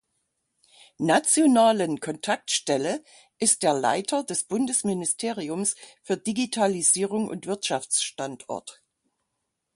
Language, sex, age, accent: German, female, 60-69, Deutschland Deutsch